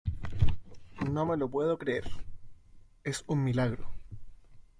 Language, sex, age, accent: Spanish, male, 19-29, Chileno: Chile, Cuyo